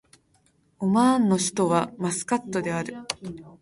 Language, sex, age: Japanese, female, 19-29